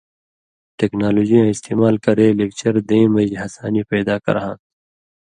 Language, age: Indus Kohistani, 30-39